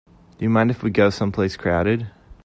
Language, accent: English, United States English